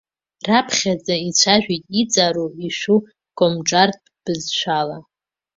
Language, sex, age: Abkhazian, female, under 19